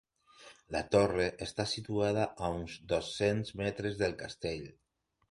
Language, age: Catalan, 40-49